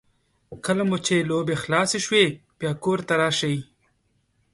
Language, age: Pashto, 19-29